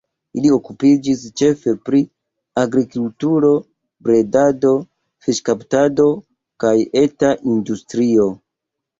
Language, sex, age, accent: Esperanto, male, 30-39, Internacia